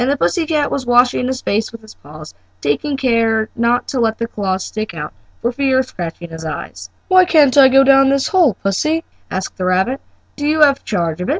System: none